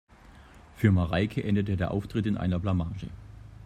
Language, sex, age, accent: German, male, 30-39, Deutschland Deutsch